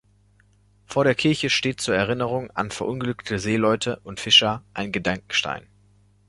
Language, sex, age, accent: German, male, 19-29, Deutschland Deutsch